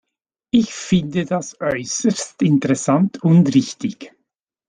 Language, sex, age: German, male, 60-69